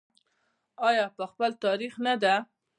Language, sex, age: Pashto, female, 19-29